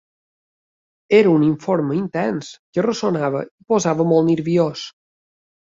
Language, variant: Catalan, Balear